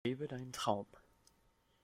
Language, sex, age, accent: German, male, under 19, Deutschland Deutsch